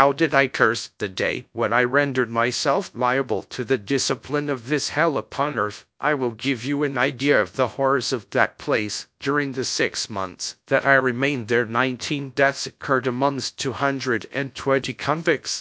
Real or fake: fake